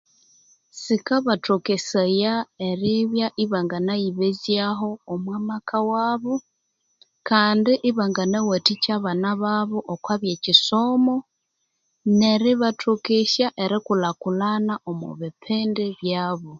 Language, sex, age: Konzo, female, 30-39